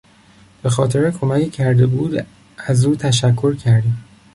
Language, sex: Persian, male